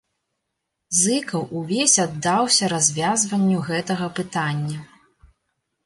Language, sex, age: Belarusian, female, 30-39